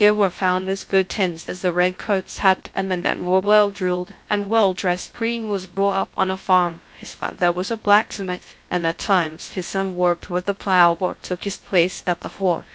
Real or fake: fake